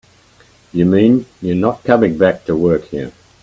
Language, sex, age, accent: English, male, 80-89, Australian English